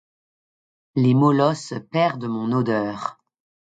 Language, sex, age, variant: French, female, 40-49, Français de métropole